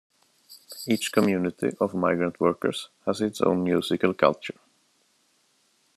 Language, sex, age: English, male, 30-39